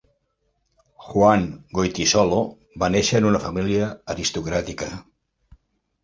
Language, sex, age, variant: Catalan, male, 60-69, Central